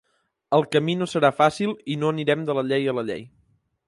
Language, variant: Catalan, Central